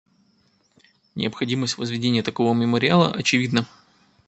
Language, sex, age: Russian, male, 30-39